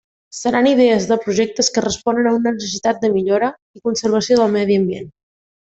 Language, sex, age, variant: Catalan, female, 19-29, Septentrional